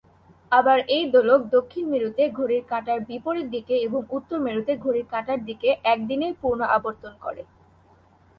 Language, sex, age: Bengali, female, under 19